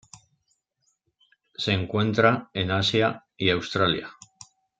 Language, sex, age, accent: Spanish, male, 50-59, España: Centro-Sur peninsular (Madrid, Toledo, Castilla-La Mancha)